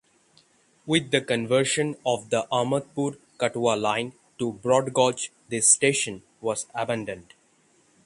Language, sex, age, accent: English, male, under 19, India and South Asia (India, Pakistan, Sri Lanka)